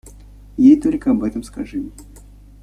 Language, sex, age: Russian, male, 19-29